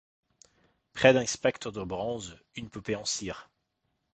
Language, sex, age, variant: French, male, 19-29, Français de métropole